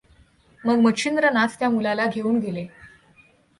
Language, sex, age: Marathi, female, under 19